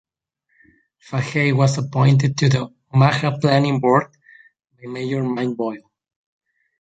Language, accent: English, United States English